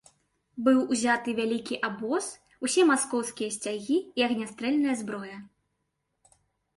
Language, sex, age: Belarusian, female, 19-29